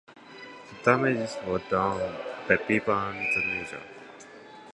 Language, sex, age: English, male, 19-29